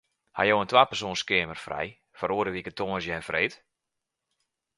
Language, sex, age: Western Frisian, male, 40-49